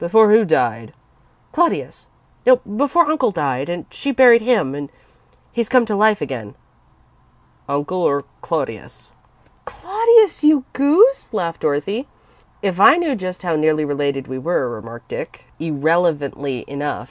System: none